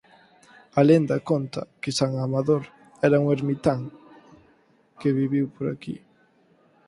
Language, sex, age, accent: Galician, male, 19-29, Atlántico (seseo e gheada)